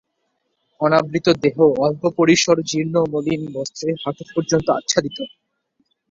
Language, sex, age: Bengali, male, 19-29